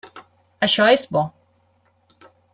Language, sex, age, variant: Catalan, female, 19-29, Central